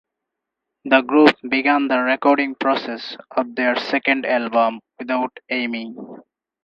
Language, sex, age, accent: English, male, 19-29, India and South Asia (India, Pakistan, Sri Lanka)